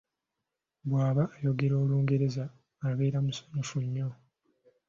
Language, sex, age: Ganda, male, 19-29